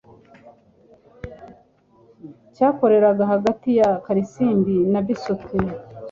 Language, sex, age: Kinyarwanda, female, 40-49